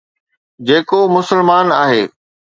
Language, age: Sindhi, 40-49